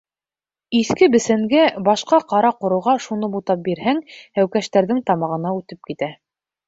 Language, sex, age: Bashkir, female, 19-29